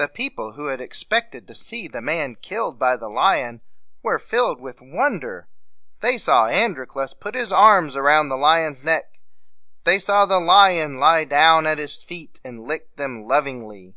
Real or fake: real